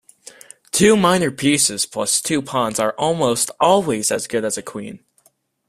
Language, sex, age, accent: English, male, under 19, United States English